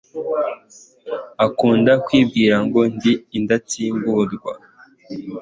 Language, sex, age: Kinyarwanda, male, 19-29